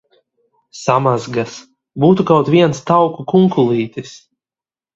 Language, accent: Latvian, Latgaliešu